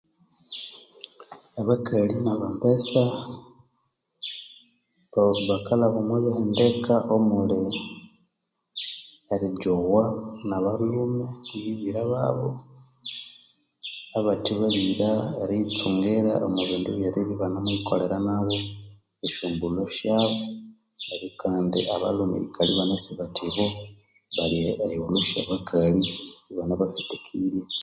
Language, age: Konzo, 19-29